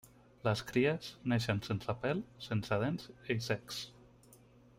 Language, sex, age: Catalan, male, 19-29